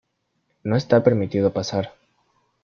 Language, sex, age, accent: Spanish, male, under 19, Andino-Pacífico: Colombia, Perú, Ecuador, oeste de Bolivia y Venezuela andina